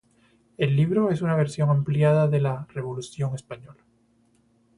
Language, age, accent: Spanish, 19-29, Andino-Pacífico: Colombia, Perú, Ecuador, oeste de Bolivia y Venezuela andina